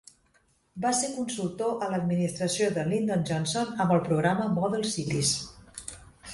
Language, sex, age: Catalan, female, 40-49